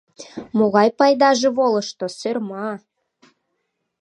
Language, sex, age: Mari, female, 19-29